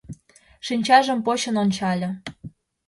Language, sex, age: Mari, female, 19-29